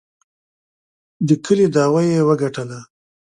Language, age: Pashto, 60-69